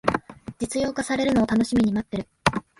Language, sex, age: Japanese, female, 19-29